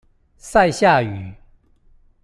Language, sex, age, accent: Chinese, male, 40-49, 出生地：臺北市